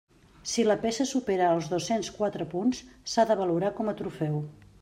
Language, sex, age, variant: Catalan, female, 50-59, Central